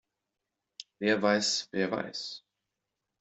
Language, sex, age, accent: German, male, 19-29, Deutschland Deutsch